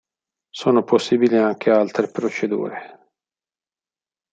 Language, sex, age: Italian, male, 50-59